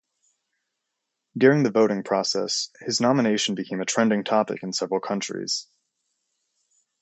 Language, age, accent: English, 19-29, United States English